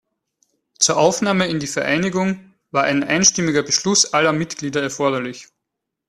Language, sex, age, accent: German, male, 19-29, Österreichisches Deutsch